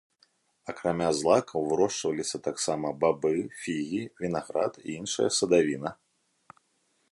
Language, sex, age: Belarusian, male, 30-39